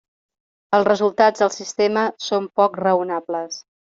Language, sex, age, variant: Catalan, female, 40-49, Central